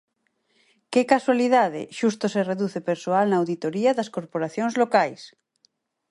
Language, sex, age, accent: Galician, female, 30-39, Oriental (común en zona oriental)